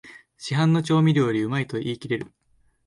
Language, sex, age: Japanese, male, 19-29